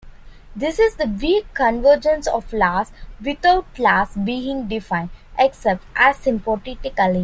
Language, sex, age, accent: English, female, 19-29, India and South Asia (India, Pakistan, Sri Lanka)